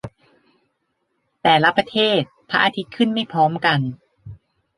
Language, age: Thai, 19-29